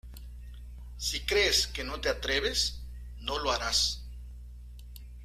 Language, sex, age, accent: Spanish, male, 50-59, México